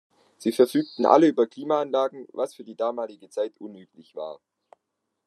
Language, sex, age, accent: German, male, under 19, Deutschland Deutsch